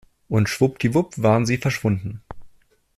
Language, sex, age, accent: German, male, 19-29, Deutschland Deutsch